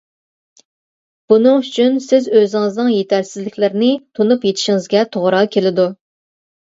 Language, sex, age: Uyghur, female, 40-49